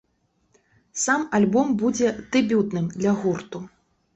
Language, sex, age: Belarusian, female, 40-49